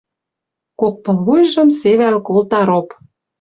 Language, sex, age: Western Mari, female, 30-39